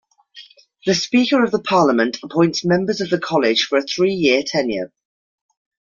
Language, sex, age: English, female, 30-39